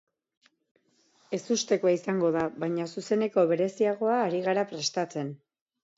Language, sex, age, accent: Basque, female, 40-49, Erdialdekoa edo Nafarra (Gipuzkoa, Nafarroa)